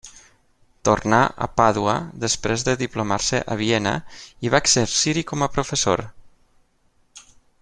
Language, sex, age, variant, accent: Catalan, male, 30-39, Valencià meridional, central; valencià